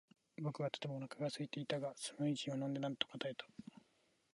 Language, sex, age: Japanese, male, 19-29